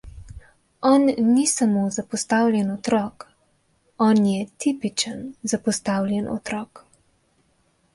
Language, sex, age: Slovenian, female, 19-29